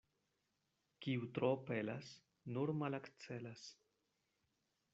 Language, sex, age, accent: Esperanto, male, 19-29, Internacia